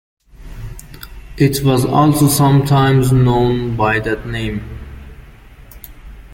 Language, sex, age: English, male, 19-29